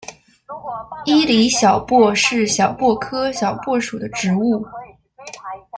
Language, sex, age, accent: Chinese, female, 19-29, 出生地：四川省